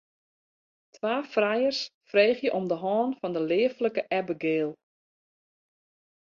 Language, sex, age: Western Frisian, female, 40-49